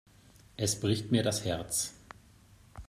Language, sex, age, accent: German, male, 40-49, Deutschland Deutsch